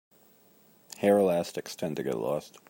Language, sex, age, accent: English, male, 19-29, United States English